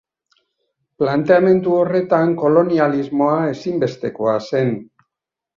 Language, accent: Basque, Mendebalekoa (Araba, Bizkaia, Gipuzkoako mendebaleko herri batzuk)